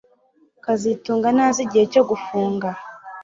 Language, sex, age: Kinyarwanda, female, 19-29